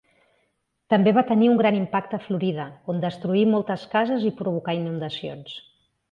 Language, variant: Catalan, Central